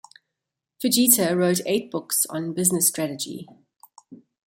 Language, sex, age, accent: English, female, 40-49, Southern African (South Africa, Zimbabwe, Namibia)